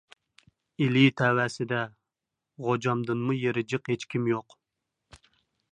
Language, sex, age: Uyghur, male, 19-29